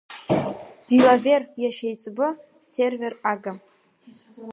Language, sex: Abkhazian, female